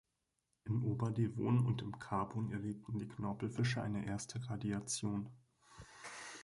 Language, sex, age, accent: German, male, 19-29, Deutschland Deutsch